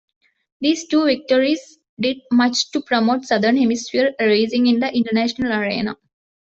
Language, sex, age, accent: English, female, 19-29, India and South Asia (India, Pakistan, Sri Lanka)